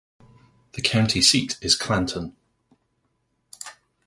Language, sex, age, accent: English, male, 30-39, England English